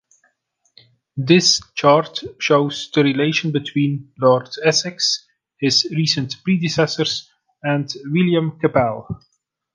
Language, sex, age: English, male, 40-49